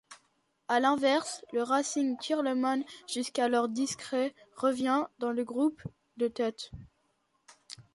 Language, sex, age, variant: French, male, 40-49, Français de métropole